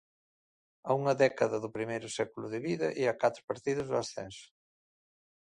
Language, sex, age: Galician, male, 50-59